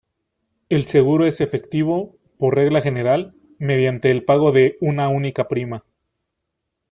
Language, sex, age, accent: Spanish, male, 19-29, México